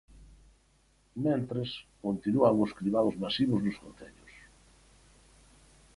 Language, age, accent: Galician, 70-79, Atlántico (seseo e gheada)